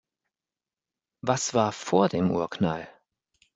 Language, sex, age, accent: German, male, 50-59, Deutschland Deutsch